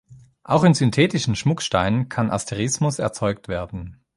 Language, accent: German, Schweizerdeutsch